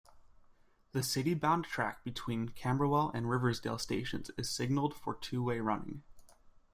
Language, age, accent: English, 19-29, United States English